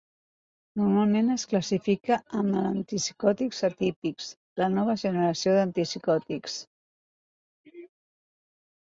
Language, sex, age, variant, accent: Catalan, female, 60-69, Central, central